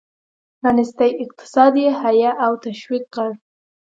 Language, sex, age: Pashto, female, under 19